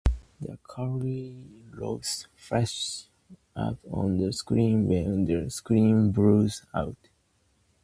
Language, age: English, under 19